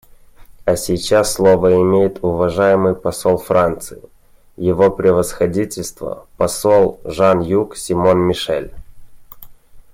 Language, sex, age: Russian, male, 19-29